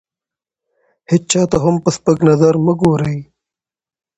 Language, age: Pashto, 19-29